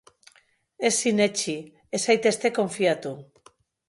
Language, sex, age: Basque, female, 50-59